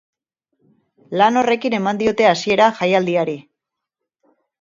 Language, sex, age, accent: Basque, female, 40-49, Erdialdekoa edo Nafarra (Gipuzkoa, Nafarroa)